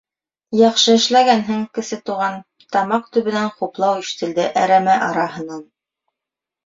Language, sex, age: Bashkir, female, 30-39